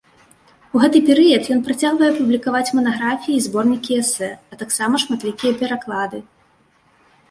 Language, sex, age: Belarusian, female, 30-39